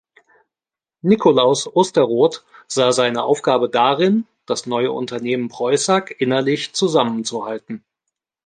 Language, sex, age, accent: German, male, 40-49, Deutschland Deutsch